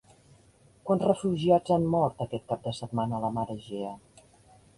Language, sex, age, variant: Catalan, female, 50-59, Central